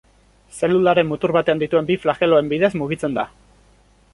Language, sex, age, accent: Basque, male, 19-29, Erdialdekoa edo Nafarra (Gipuzkoa, Nafarroa)